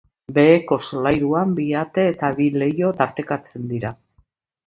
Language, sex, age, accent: Basque, female, 60-69, Mendebalekoa (Araba, Bizkaia, Gipuzkoako mendebaleko herri batzuk)